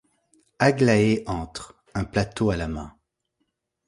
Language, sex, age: French, male, 30-39